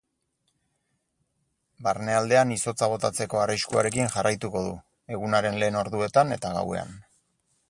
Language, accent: Basque, Erdialdekoa edo Nafarra (Gipuzkoa, Nafarroa)